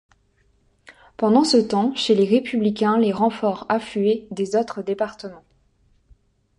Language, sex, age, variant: French, female, 19-29, Français de métropole